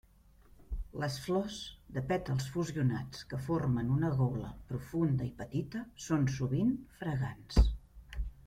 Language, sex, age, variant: Catalan, female, 50-59, Central